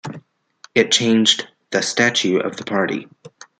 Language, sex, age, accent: English, male, under 19, United States English